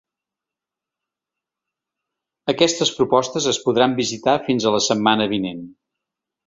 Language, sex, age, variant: Catalan, male, 60-69, Central